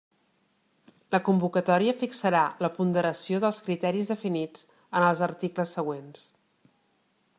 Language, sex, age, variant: Catalan, female, 40-49, Central